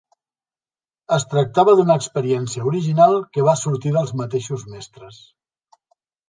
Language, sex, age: Catalan, male, 50-59